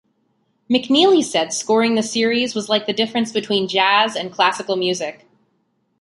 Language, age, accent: English, 19-29, United States English